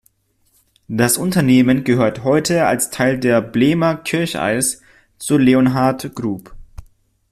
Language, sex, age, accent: German, male, 19-29, Deutschland Deutsch